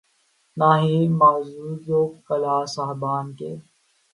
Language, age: Urdu, 19-29